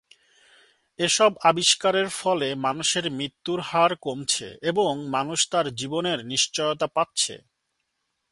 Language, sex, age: Bengali, male, 30-39